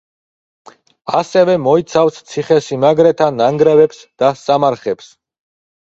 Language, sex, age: Georgian, male, 30-39